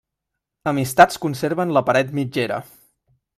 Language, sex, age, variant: Catalan, male, 19-29, Central